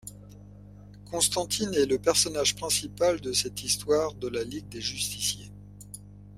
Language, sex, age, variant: French, male, 60-69, Français de métropole